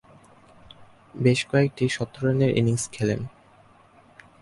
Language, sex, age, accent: Bengali, male, under 19, Native